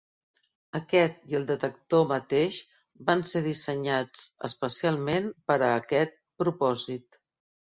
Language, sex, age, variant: Catalan, female, 50-59, Central